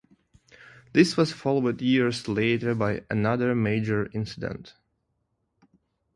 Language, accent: English, Russian; Slavic